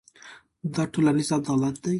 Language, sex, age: Pashto, female, 30-39